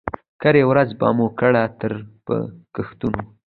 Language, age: Pashto, under 19